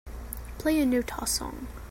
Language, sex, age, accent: English, female, under 19, England English